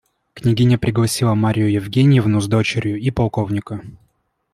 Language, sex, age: Russian, male, 19-29